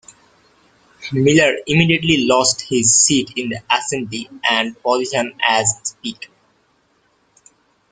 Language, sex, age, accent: English, male, 19-29, United States English